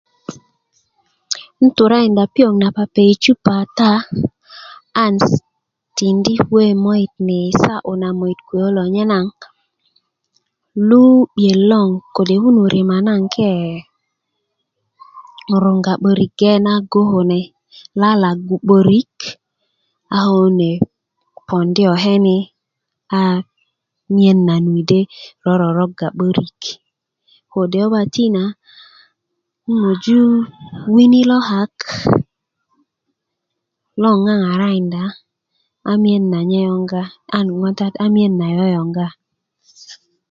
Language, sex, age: Kuku, female, 19-29